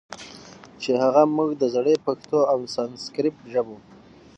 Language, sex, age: Pashto, male, 19-29